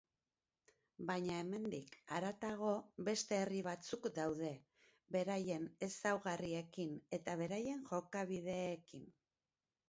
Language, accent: Basque, Erdialdekoa edo Nafarra (Gipuzkoa, Nafarroa)